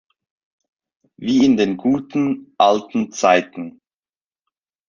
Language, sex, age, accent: German, male, 19-29, Schweizerdeutsch